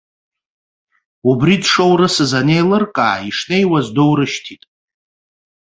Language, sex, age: Abkhazian, male, 30-39